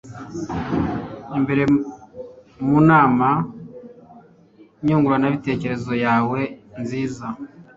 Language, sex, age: Kinyarwanda, male, 30-39